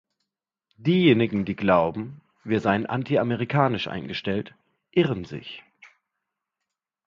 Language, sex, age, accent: German, male, 30-39, Deutschland Deutsch